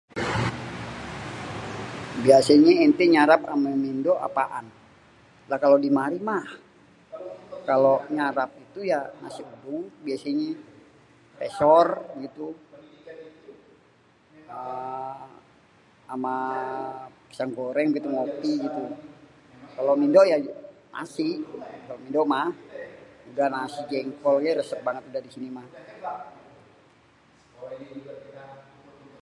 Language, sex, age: Betawi, male, 40-49